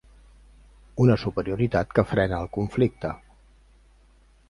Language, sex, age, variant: Catalan, male, 50-59, Central